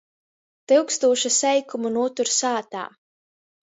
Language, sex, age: Latgalian, female, 19-29